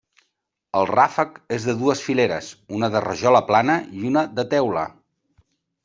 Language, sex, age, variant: Catalan, male, 50-59, Central